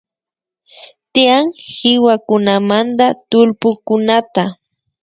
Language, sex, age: Imbabura Highland Quichua, female, 19-29